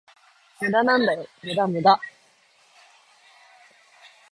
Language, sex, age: Japanese, female, under 19